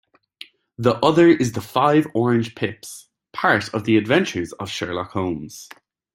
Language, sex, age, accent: English, male, 19-29, Irish English